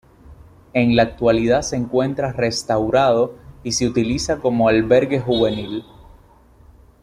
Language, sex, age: Spanish, male, 19-29